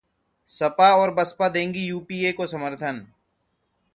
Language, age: Hindi, 30-39